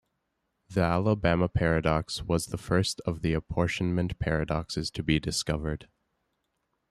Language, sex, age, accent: English, male, 19-29, Canadian English